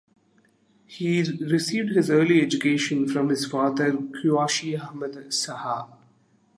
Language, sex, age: English, male, 30-39